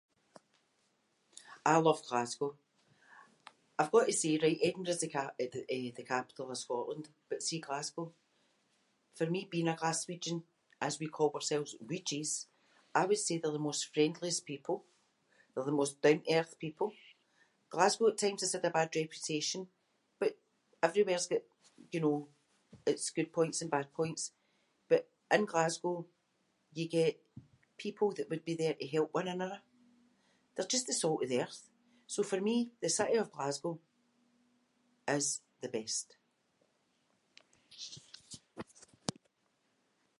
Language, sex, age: Scots, female, 60-69